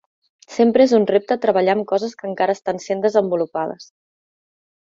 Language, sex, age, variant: Catalan, female, 30-39, Central